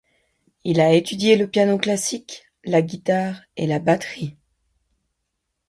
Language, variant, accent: French, Français d'Europe, Français de Suisse